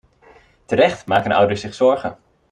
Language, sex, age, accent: Dutch, male, 19-29, Nederlands Nederlands